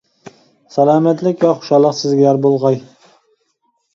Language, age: Uyghur, 19-29